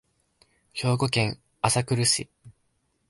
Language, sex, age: Japanese, male, 19-29